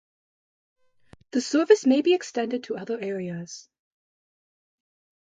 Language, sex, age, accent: English, female, under 19, Canadian English